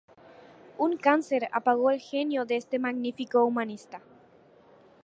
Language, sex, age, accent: Spanish, female, under 19, Rioplatense: Argentina, Uruguay, este de Bolivia, Paraguay